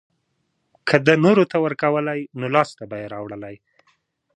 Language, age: Pashto, 19-29